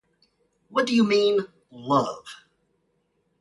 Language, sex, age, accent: English, male, 30-39, United States English